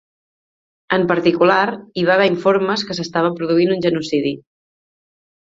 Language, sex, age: Catalan, female, 30-39